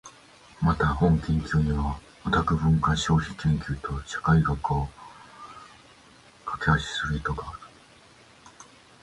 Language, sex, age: Japanese, male, 50-59